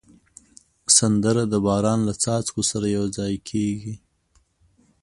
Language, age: Pashto, 19-29